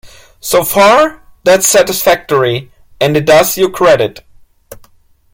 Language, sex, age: English, male, 19-29